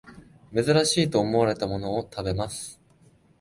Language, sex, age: Japanese, male, 19-29